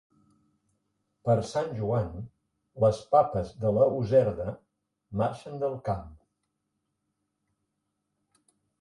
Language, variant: Catalan, Central